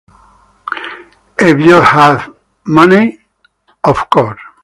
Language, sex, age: English, male, 60-69